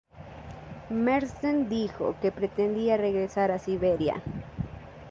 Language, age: Spanish, 40-49